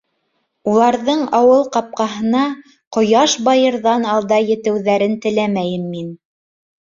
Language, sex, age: Bashkir, female, 19-29